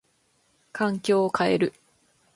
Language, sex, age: Japanese, female, 19-29